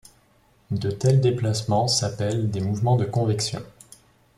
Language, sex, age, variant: French, male, 19-29, Français de métropole